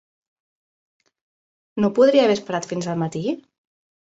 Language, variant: Catalan, Central